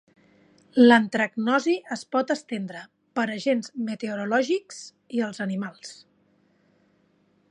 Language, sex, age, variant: Catalan, female, 30-39, Central